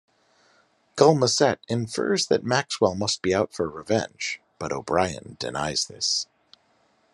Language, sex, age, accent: English, male, 40-49, United States English